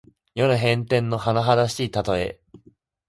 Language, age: Japanese, 19-29